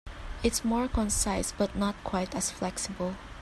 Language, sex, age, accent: English, female, 19-29, Filipino